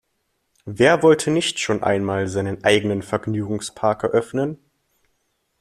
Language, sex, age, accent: German, male, under 19, Deutschland Deutsch